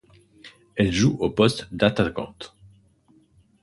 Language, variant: French, Français de métropole